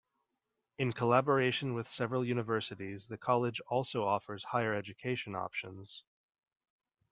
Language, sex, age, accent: English, male, 30-39, United States English